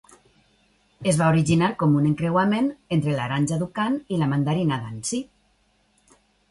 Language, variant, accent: Catalan, Valencià meridional, valencià